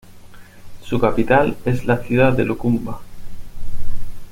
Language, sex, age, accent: Spanish, male, 40-49, España: Sur peninsular (Andalucia, Extremadura, Murcia)